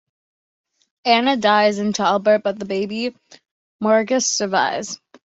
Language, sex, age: English, female, 19-29